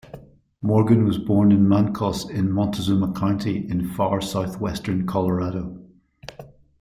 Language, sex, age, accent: English, male, 60-69, Irish English